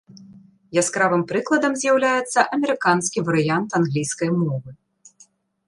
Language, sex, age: Belarusian, female, 30-39